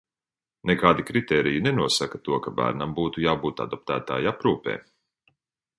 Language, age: Latvian, 30-39